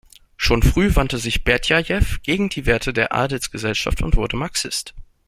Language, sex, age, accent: German, male, 19-29, Deutschland Deutsch